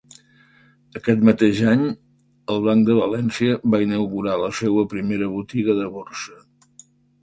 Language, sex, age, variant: Catalan, male, 70-79, Central